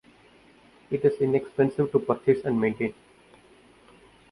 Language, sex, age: English, male, 19-29